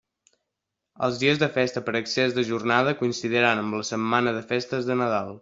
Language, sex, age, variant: Catalan, male, under 19, Balear